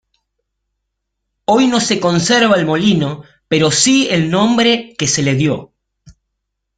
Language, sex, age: Spanish, male, 40-49